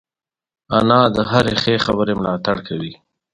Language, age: Pashto, 30-39